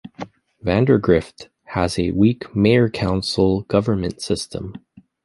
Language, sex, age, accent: English, male, 30-39, United States English